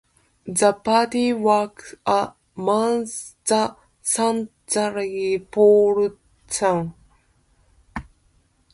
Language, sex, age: English, female, 30-39